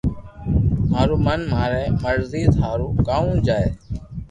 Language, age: Loarki, under 19